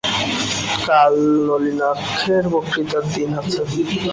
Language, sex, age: Bengali, male, under 19